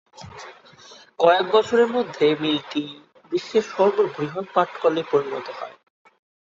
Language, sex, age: Bengali, male, 19-29